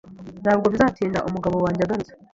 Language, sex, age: Kinyarwanda, female, 19-29